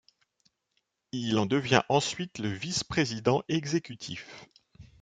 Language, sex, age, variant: French, male, 50-59, Français de métropole